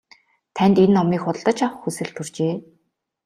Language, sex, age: Mongolian, female, 19-29